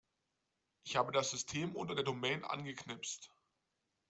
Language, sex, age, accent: German, male, 19-29, Deutschland Deutsch